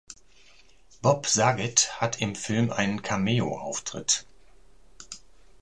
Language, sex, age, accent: German, male, 60-69, Deutschland Deutsch